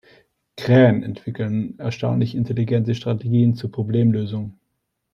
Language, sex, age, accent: German, male, 19-29, Österreichisches Deutsch